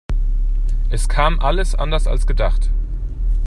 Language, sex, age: German, male, 30-39